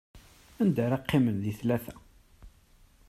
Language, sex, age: Kabyle, male, 30-39